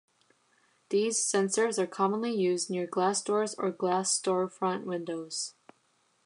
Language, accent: English, United States English